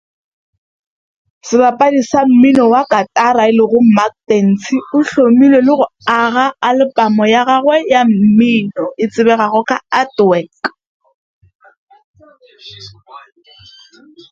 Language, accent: English, Southern African (South Africa, Zimbabwe, Namibia)